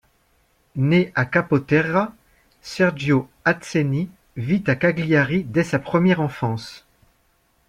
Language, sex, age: French, male, 50-59